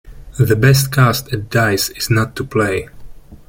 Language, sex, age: English, male, 30-39